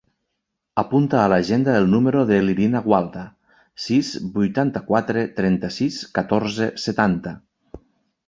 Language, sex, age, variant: Catalan, male, 40-49, Nord-Occidental